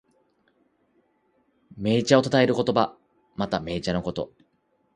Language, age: Japanese, 30-39